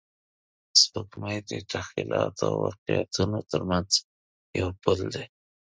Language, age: Pashto, 19-29